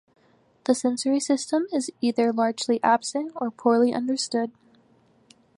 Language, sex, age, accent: English, female, 19-29, United States English